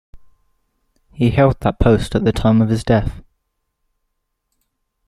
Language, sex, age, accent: English, male, under 19, England English